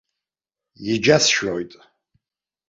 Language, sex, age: Abkhazian, male, 60-69